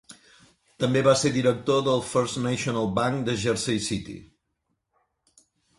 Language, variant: Catalan, Central